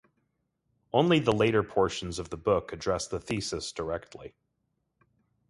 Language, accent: English, United States English